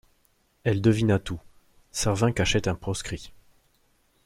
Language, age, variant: French, 30-39, Français de métropole